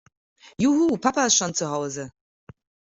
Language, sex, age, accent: German, female, 30-39, Deutschland Deutsch